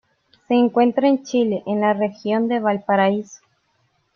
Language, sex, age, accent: Spanish, female, 30-39, América central